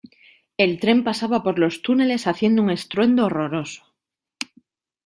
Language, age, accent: Spanish, 30-39, España: Norte peninsular (Asturias, Castilla y León, Cantabria, País Vasco, Navarra, Aragón, La Rioja, Guadalajara, Cuenca)